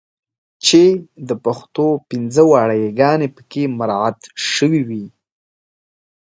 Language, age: Pashto, 19-29